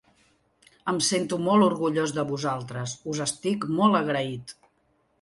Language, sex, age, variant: Catalan, female, 50-59, Central